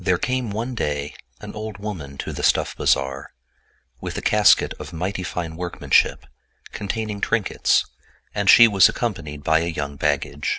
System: none